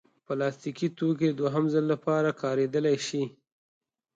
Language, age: Pashto, 30-39